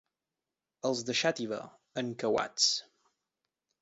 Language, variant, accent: Catalan, Balear, balear